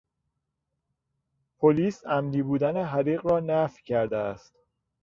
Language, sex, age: Persian, male, 30-39